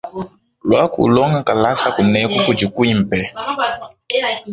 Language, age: Luba-Lulua, 19-29